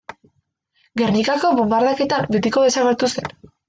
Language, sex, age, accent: Basque, female, under 19, Erdialdekoa edo Nafarra (Gipuzkoa, Nafarroa)